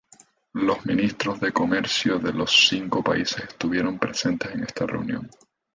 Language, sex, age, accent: Spanish, male, 19-29, Caribe: Cuba, Venezuela, Puerto Rico, República Dominicana, Panamá, Colombia caribeña, México caribeño, Costa del golfo de México